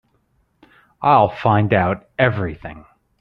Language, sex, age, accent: English, male, 30-39, United States English